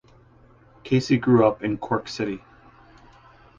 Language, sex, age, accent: English, male, 30-39, United States English